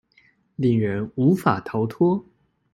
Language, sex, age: Chinese, male, 19-29